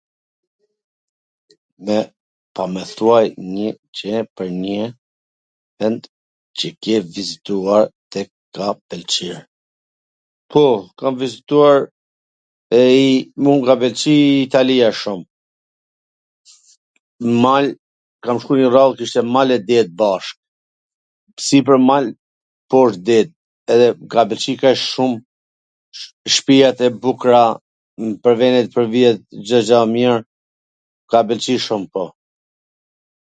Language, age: Gheg Albanian, 50-59